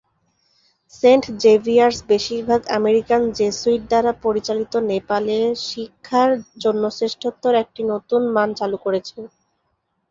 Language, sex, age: Bengali, female, 19-29